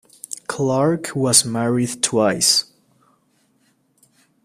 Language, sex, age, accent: English, male, under 19, United States English